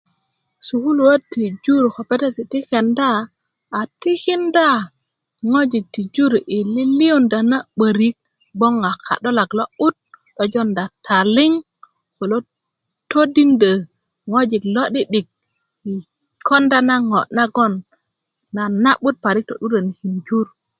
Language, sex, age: Kuku, female, 30-39